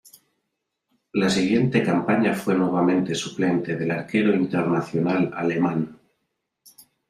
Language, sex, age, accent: Spanish, male, 30-39, España: Centro-Sur peninsular (Madrid, Toledo, Castilla-La Mancha)